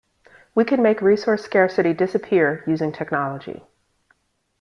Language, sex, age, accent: English, female, 40-49, United States English